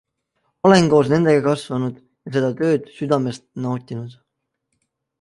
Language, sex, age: Estonian, male, 19-29